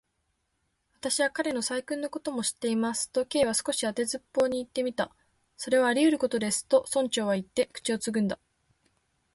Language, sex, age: Japanese, female, 19-29